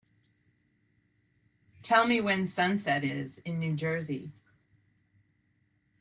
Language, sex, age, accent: English, female, 60-69, United States English